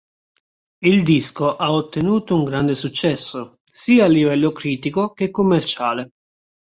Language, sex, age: Italian, male, 19-29